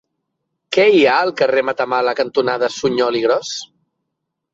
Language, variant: Catalan, Central